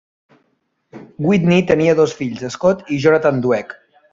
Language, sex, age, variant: Catalan, male, 19-29, Central